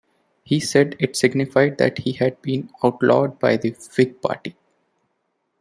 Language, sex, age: English, male, 19-29